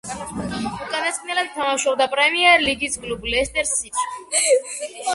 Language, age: Georgian, under 19